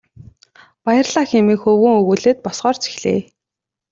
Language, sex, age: Mongolian, female, 19-29